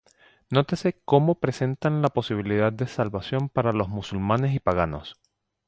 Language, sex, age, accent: Spanish, male, 40-49, Caribe: Cuba, Venezuela, Puerto Rico, República Dominicana, Panamá, Colombia caribeña, México caribeño, Costa del golfo de México